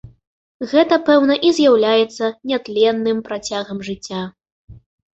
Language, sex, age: Belarusian, female, 19-29